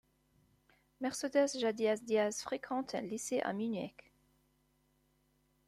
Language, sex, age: French, female, 40-49